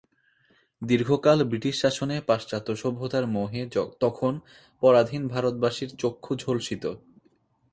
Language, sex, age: Bengali, female, 19-29